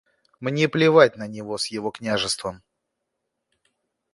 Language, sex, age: Russian, male, 30-39